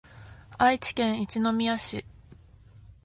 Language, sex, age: Japanese, female, 19-29